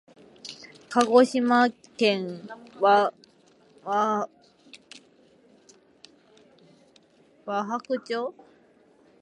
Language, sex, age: Japanese, female, 19-29